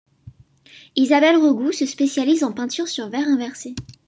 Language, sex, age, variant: French, female, under 19, Français de métropole